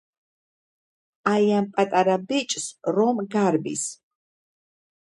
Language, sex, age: Georgian, female, 50-59